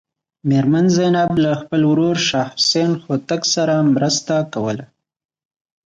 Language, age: Pashto, 19-29